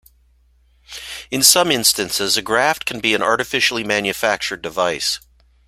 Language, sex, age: English, male, 50-59